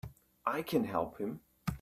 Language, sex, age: English, male, 19-29